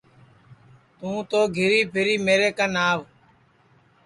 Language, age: Sansi, 19-29